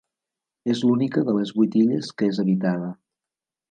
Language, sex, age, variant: Catalan, male, 50-59, Central